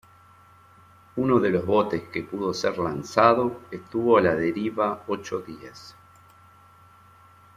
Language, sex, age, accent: Spanish, male, 50-59, Rioplatense: Argentina, Uruguay, este de Bolivia, Paraguay